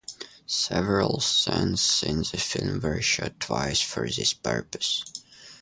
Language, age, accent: English, under 19, United States English